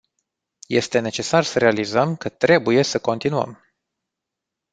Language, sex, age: Romanian, male, 30-39